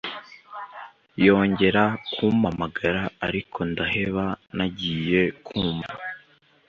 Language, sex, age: Kinyarwanda, male, under 19